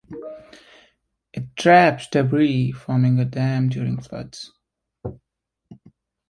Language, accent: English, England English